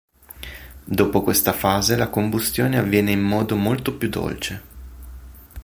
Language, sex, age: Italian, male, 30-39